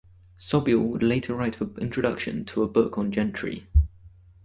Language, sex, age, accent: English, male, 19-29, England English